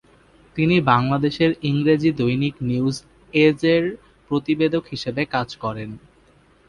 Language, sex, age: Bengali, male, 19-29